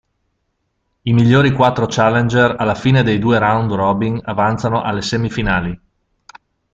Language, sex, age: Italian, male, 40-49